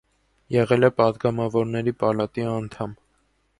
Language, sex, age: Armenian, male, 19-29